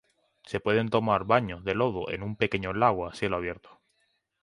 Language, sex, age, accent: Spanish, male, 19-29, España: Islas Canarias